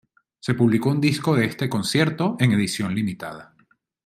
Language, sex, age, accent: Spanish, male, 40-49, Caribe: Cuba, Venezuela, Puerto Rico, República Dominicana, Panamá, Colombia caribeña, México caribeño, Costa del golfo de México